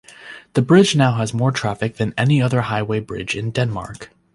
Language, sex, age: English, male, 19-29